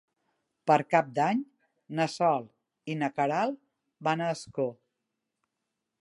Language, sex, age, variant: Catalan, female, 50-59, Central